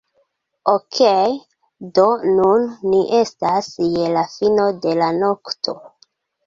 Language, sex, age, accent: Esperanto, female, 19-29, Internacia